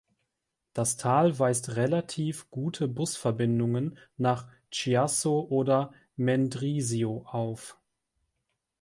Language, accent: German, Deutschland Deutsch